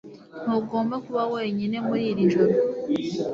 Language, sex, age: Kinyarwanda, female, 19-29